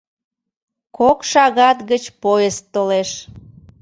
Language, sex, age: Mari, female, 30-39